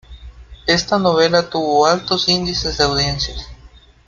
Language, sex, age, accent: Spanish, male, 19-29, México